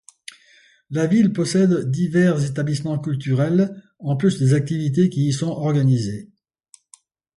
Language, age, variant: French, 70-79, Français de métropole